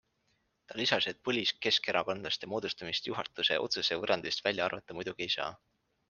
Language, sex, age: Estonian, male, 19-29